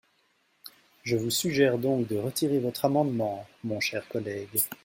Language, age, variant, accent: French, 40-49, Français d'Europe, Français de Belgique